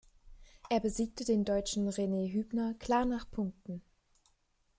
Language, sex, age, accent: German, female, 19-29, Deutschland Deutsch